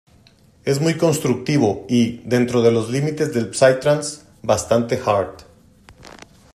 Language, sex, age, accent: Spanish, male, 40-49, México